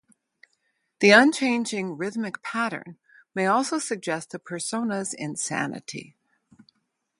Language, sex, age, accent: English, female, 60-69, United States English